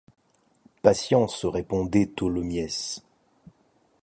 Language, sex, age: French, male, 40-49